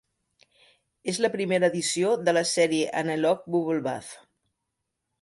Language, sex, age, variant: Catalan, female, 50-59, Central